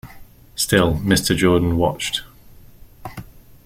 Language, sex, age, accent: English, male, 19-29, England English